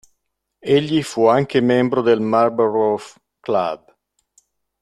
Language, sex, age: Italian, male, 50-59